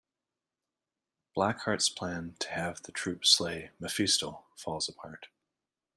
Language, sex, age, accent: English, male, 40-49, Canadian English